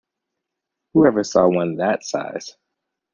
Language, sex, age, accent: English, male, 30-39, United States English